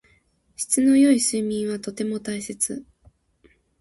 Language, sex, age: Japanese, female, 19-29